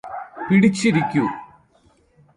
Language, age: Malayalam, 60-69